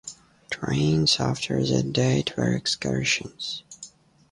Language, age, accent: English, under 19, United States English